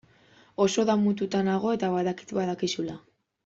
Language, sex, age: Basque, female, 19-29